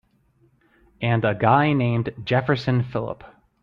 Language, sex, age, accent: English, male, 30-39, United States English